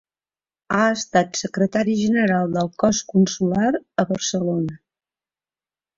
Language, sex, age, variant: Catalan, female, 50-59, Central